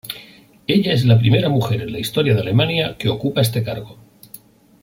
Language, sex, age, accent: Spanish, male, 50-59, España: Norte peninsular (Asturias, Castilla y León, Cantabria, País Vasco, Navarra, Aragón, La Rioja, Guadalajara, Cuenca)